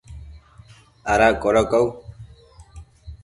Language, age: Matsés, 19-29